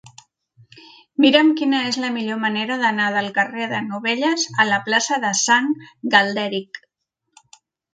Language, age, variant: Catalan, 40-49, Central